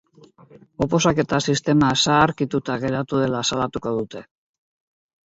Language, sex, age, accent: Basque, female, 70-79, Mendebalekoa (Araba, Bizkaia, Gipuzkoako mendebaleko herri batzuk)